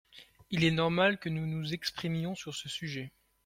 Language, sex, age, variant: French, male, 19-29, Français de métropole